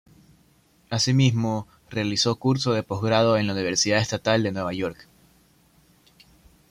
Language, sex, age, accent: Spanish, male, 19-29, Andino-Pacífico: Colombia, Perú, Ecuador, oeste de Bolivia y Venezuela andina